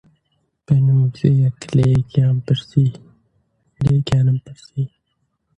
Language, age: Central Kurdish, 19-29